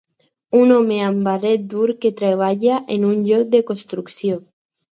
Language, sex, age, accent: Catalan, female, under 19, aprenent (recent, des del castellà)